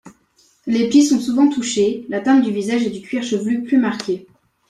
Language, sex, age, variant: French, male, under 19, Français de métropole